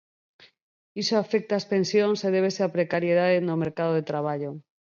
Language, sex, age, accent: Galician, female, 40-49, Normativo (estándar)